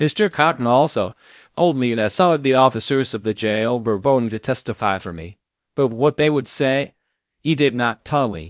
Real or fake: fake